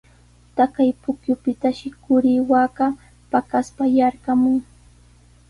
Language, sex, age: Sihuas Ancash Quechua, female, 30-39